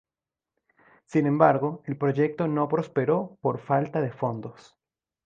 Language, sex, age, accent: Spanish, male, 30-39, Caribe: Cuba, Venezuela, Puerto Rico, República Dominicana, Panamá, Colombia caribeña, México caribeño, Costa del golfo de México